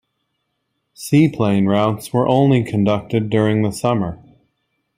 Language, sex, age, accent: English, male, 30-39, United States English